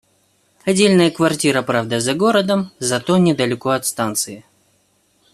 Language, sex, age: Russian, male, 19-29